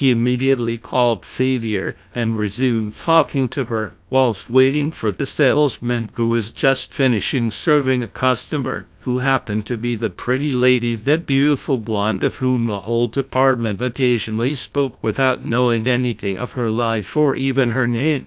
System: TTS, GlowTTS